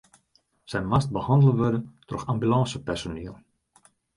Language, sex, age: Western Frisian, male, 50-59